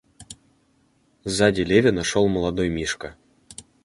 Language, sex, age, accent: Russian, male, under 19, Русский